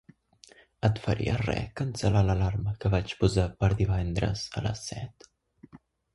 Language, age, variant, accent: Catalan, under 19, Central, central